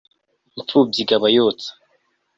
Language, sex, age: Kinyarwanda, male, under 19